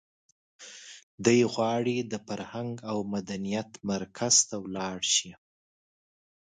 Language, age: Pashto, 19-29